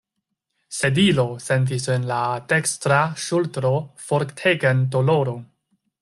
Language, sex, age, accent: Esperanto, male, 19-29, Internacia